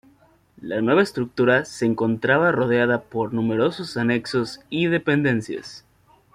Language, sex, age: Spanish, male, under 19